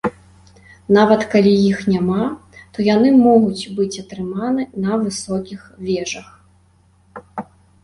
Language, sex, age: Belarusian, female, 19-29